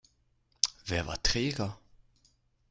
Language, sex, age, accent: German, male, under 19, Schweizerdeutsch